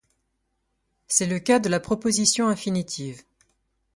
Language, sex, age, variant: French, female, 30-39, Français de métropole